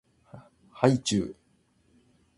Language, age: Japanese, 19-29